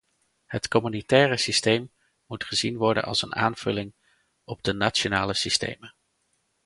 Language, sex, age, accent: Dutch, male, 40-49, Nederlands Nederlands